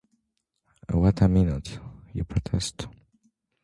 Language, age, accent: English, under 19, United States English